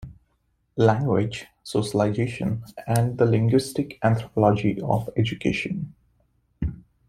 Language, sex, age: English, male, 19-29